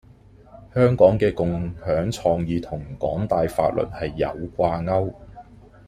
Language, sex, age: Cantonese, male, 40-49